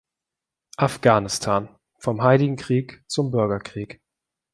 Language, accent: German, Deutschland Deutsch